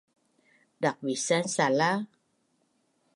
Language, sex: Bunun, female